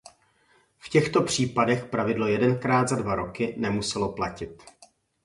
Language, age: Czech, 40-49